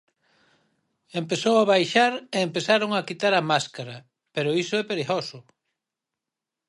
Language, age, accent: Galician, 40-49, Atlántico (seseo e gheada)